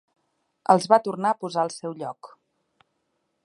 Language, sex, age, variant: Catalan, female, 30-39, Central